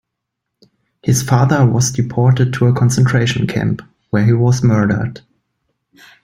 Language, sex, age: English, male, 19-29